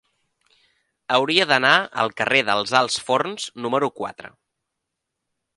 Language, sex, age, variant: Catalan, male, 19-29, Central